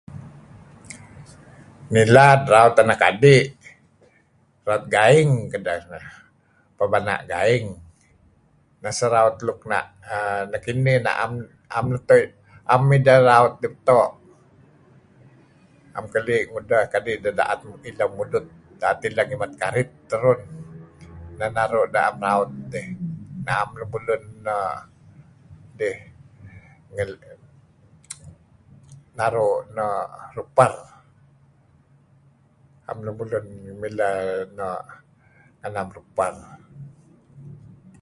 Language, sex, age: Kelabit, male, 60-69